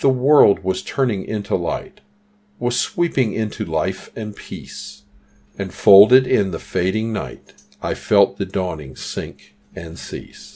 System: none